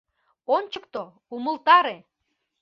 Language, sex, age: Mari, female, 40-49